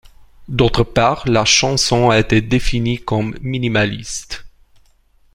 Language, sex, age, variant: French, male, 30-39, Français d'Europe